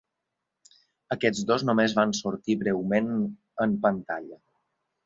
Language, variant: Catalan, Balear